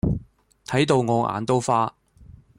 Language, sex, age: Cantonese, male, 19-29